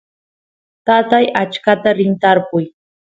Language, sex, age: Santiago del Estero Quichua, female, 19-29